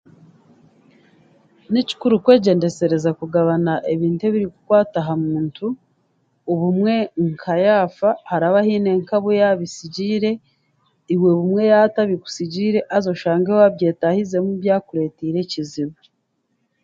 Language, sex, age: Chiga, female, 40-49